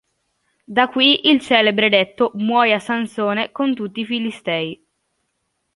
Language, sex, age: Italian, female, under 19